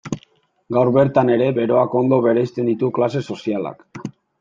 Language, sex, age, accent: Basque, male, 19-29, Mendebalekoa (Araba, Bizkaia, Gipuzkoako mendebaleko herri batzuk)